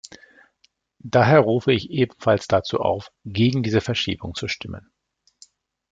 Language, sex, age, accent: German, male, 40-49, Deutschland Deutsch